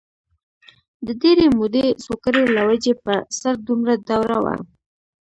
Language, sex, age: Pashto, female, 19-29